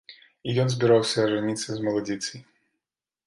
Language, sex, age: Belarusian, male, 19-29